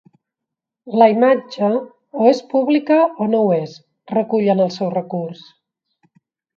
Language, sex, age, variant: Catalan, female, 40-49, Central